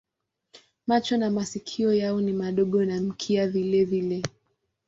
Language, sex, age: Swahili, female, 19-29